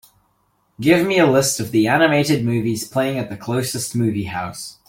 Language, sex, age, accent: English, male, under 19, England English